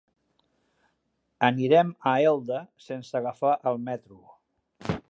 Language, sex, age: Catalan, male, 60-69